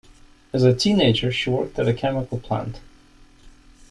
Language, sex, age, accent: English, male, 30-39, Canadian English